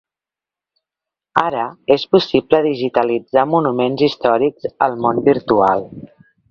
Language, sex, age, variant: Catalan, female, 50-59, Central